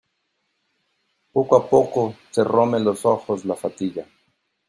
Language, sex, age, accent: Spanish, male, 50-59, México